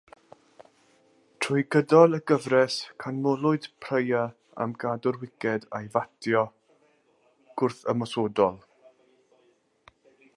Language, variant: Welsh, South-Western Welsh